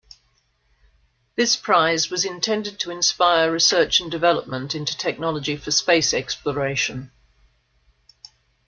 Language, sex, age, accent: English, female, 50-59, Australian English